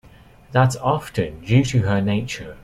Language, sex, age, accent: English, male, under 19, England English